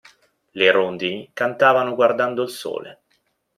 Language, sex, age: Italian, male, 30-39